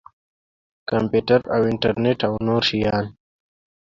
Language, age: Pashto, 19-29